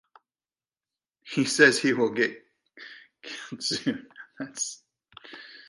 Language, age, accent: English, 50-59, United States English